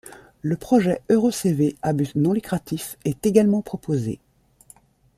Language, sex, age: French, female, 50-59